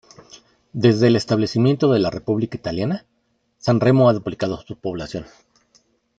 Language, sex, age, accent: Spanish, male, 50-59, México